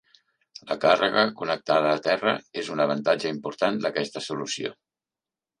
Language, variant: Catalan, Central